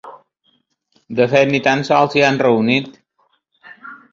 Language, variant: Catalan, Balear